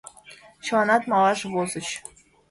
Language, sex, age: Mari, female, 19-29